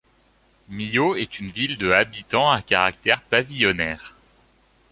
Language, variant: French, Français de métropole